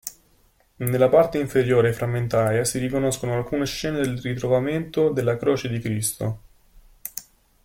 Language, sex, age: Italian, male, 19-29